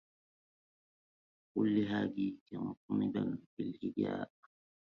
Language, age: Arabic, 40-49